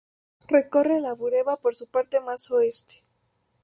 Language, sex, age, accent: Spanish, female, 19-29, México